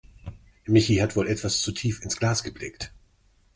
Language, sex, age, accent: German, male, 50-59, Deutschland Deutsch